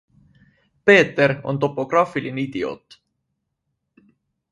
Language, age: Estonian, 19-29